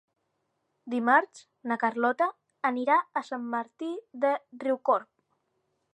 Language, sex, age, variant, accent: Catalan, male, under 19, Central, central